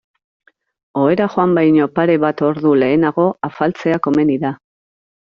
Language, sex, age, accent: Basque, female, 40-49, Erdialdekoa edo Nafarra (Gipuzkoa, Nafarroa)